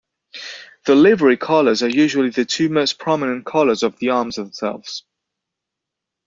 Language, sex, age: English, male, 30-39